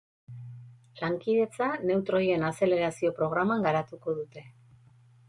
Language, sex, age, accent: Basque, female, 40-49, Erdialdekoa edo Nafarra (Gipuzkoa, Nafarroa)